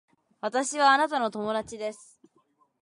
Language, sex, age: Japanese, female, 19-29